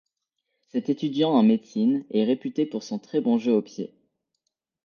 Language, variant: French, Français de métropole